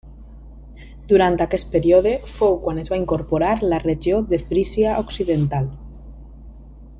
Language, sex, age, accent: Catalan, female, 19-29, valencià